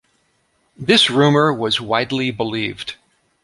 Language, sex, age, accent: English, male, 50-59, United States English